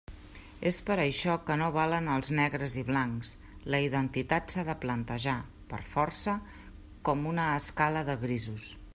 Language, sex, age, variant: Catalan, female, 50-59, Central